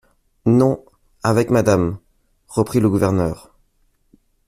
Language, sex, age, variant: French, male, 19-29, Français de métropole